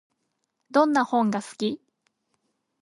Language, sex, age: Japanese, female, 19-29